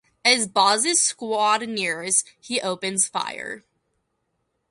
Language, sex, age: English, female, under 19